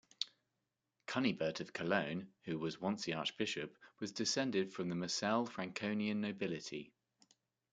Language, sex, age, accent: English, male, 30-39, England English